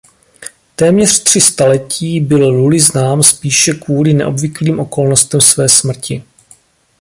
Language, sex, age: Czech, male, 40-49